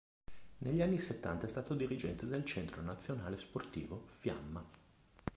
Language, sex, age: Italian, male, 40-49